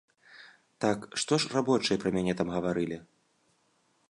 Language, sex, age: Belarusian, male, 19-29